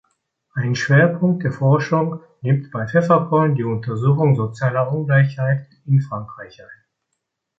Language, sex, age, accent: German, male, 50-59, Deutschland Deutsch